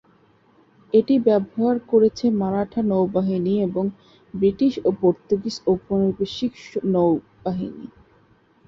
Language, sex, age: Bengali, female, 19-29